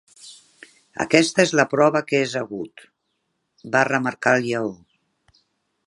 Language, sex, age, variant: Catalan, female, 50-59, Central